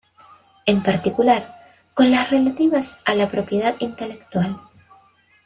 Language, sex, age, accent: Spanish, female, 19-29, América central